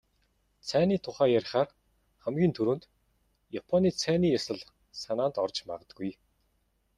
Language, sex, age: Mongolian, male, 30-39